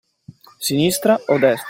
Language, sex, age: Italian, male, 30-39